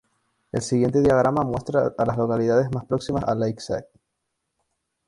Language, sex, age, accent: Spanish, male, 19-29, España: Islas Canarias